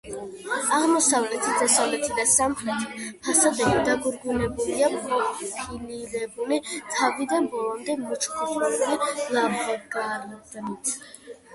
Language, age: Georgian, under 19